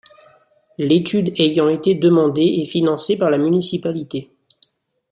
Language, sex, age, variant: French, male, 30-39, Français de métropole